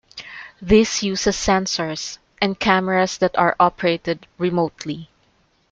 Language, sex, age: English, female, 50-59